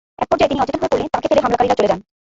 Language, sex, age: Bengali, female, 30-39